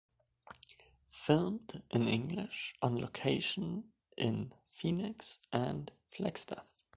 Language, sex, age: English, male, 19-29